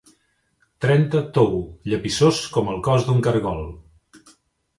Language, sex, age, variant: Catalan, male, 40-49, Central